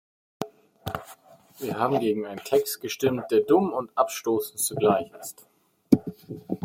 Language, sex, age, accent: German, male, 30-39, Deutschland Deutsch